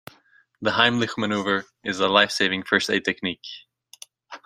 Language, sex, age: English, male, 19-29